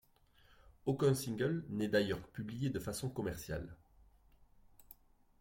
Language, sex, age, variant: French, male, 40-49, Français de métropole